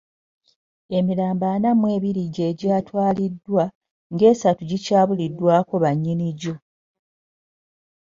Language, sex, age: Ganda, female, 30-39